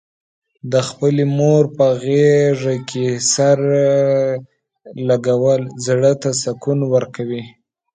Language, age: Pashto, under 19